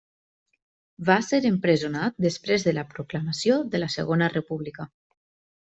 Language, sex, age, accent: Catalan, female, 19-29, valencià